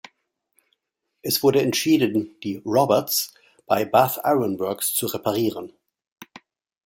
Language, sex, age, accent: German, male, 50-59, Deutschland Deutsch